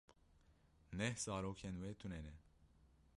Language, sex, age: Kurdish, male, 19-29